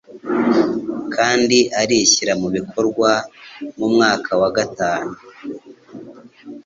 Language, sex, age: Kinyarwanda, male, 30-39